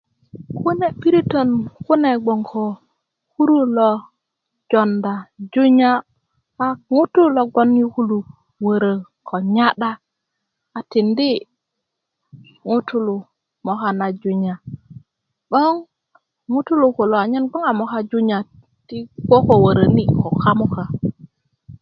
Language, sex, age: Kuku, female, 30-39